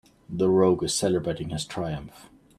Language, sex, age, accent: English, male, 30-39, England English